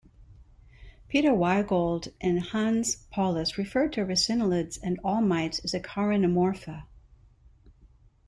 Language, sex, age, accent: English, female, 50-59, United States English